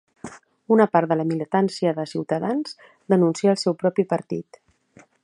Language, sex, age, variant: Catalan, female, 50-59, Central